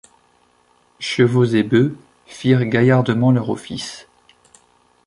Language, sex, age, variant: French, male, 30-39, Français de métropole